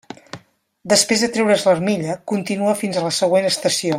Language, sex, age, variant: Catalan, female, 50-59, Central